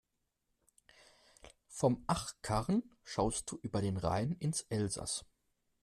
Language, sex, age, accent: German, male, 19-29, Deutschland Deutsch